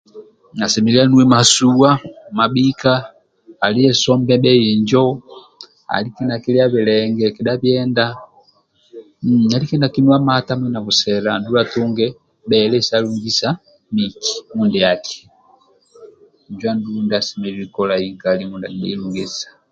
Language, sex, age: Amba (Uganda), male, 30-39